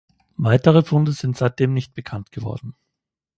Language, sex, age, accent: German, male, 30-39, Österreichisches Deutsch